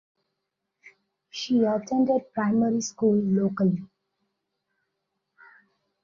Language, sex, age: English, female, 30-39